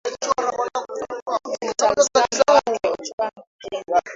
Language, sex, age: Swahili, female, 19-29